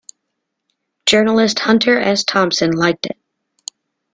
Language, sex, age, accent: English, female, 30-39, United States English